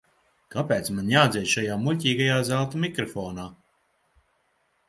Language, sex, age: Latvian, male, 30-39